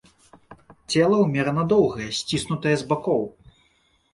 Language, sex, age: Belarusian, male, 30-39